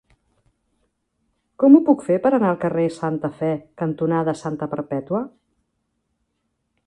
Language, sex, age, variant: Catalan, female, 50-59, Central